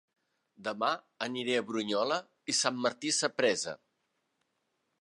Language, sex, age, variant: Catalan, male, 50-59, Nord-Occidental